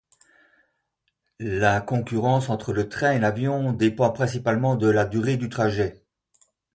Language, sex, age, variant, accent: French, male, 60-69, Français d'Europe, Français de Belgique